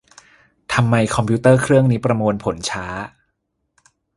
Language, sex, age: Thai, male, 30-39